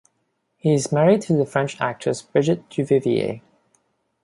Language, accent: English, Hong Kong English